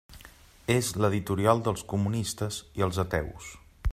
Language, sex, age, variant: Catalan, male, 40-49, Central